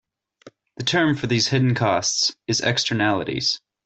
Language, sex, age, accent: English, male, 19-29, United States English